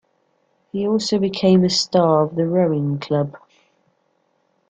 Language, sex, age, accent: English, female, 40-49, England English